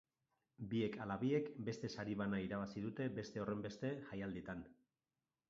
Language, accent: Basque, Mendebalekoa (Araba, Bizkaia, Gipuzkoako mendebaleko herri batzuk)